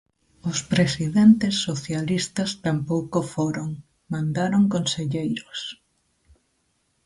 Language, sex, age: Galician, female, 40-49